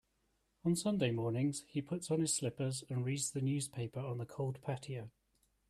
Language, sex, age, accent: English, male, 30-39, Welsh English